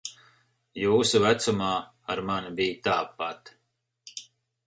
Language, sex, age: Latvian, male, 50-59